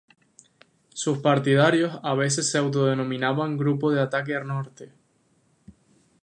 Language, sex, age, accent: Spanish, male, 19-29, España: Islas Canarias